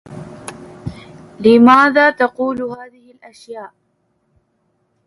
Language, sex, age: Arabic, female, 19-29